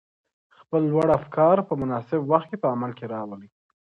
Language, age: Pashto, 19-29